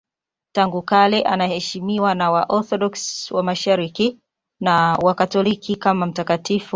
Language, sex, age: Swahili, female, 30-39